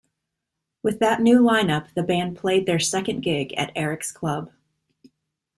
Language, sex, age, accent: English, female, 30-39, United States English